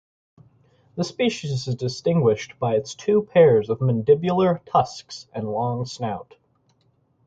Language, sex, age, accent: English, male, 19-29, United States English